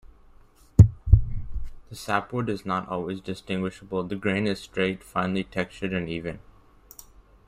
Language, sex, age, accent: English, male, under 19, United States English